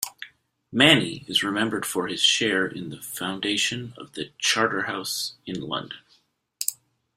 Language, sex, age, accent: English, male, 30-39, Canadian English